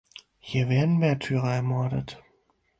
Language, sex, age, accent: German, male, 19-29, Deutschland Deutsch